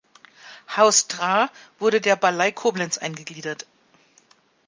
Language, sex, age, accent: German, female, 50-59, Deutschland Deutsch